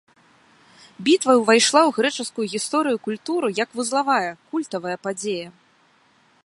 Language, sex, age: Belarusian, female, 19-29